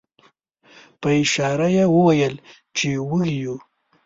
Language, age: Pashto, 30-39